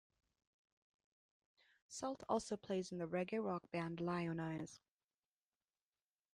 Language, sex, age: English, female, 40-49